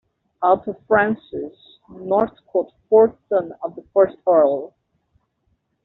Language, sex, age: English, male, 19-29